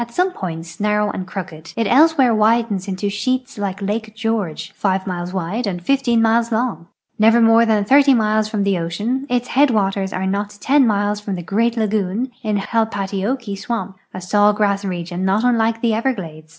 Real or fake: real